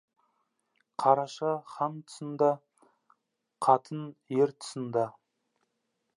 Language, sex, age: Kazakh, male, 19-29